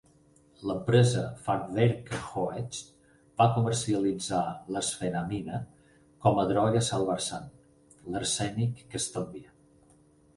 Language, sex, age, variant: Catalan, male, 60-69, Balear